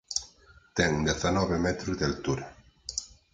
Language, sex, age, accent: Galician, male, 40-49, Oriental (común en zona oriental)